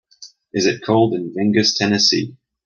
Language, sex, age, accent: English, male, 30-39, Canadian English